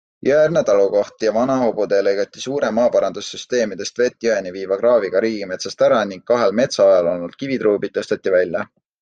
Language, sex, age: Estonian, male, 19-29